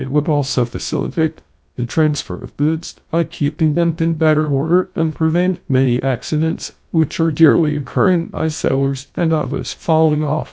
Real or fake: fake